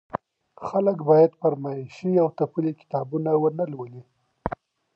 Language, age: Pashto, 30-39